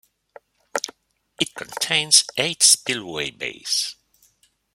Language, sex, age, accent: English, male, 50-59, England English